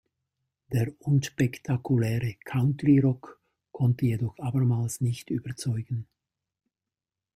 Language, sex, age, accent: German, male, 70-79, Schweizerdeutsch